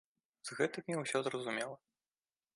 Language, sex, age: Belarusian, male, 19-29